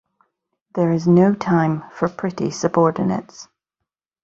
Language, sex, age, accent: English, female, 30-39, Northern Irish; yorkshire